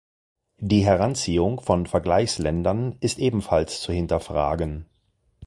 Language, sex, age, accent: German, male, 50-59, Deutschland Deutsch